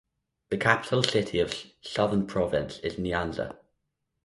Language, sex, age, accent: English, male, under 19, England English